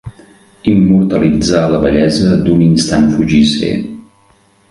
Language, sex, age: Catalan, male, 50-59